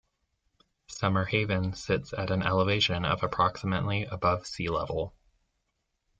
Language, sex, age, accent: English, male, 19-29, United States English